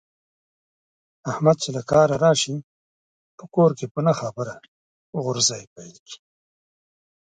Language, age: Pashto, 60-69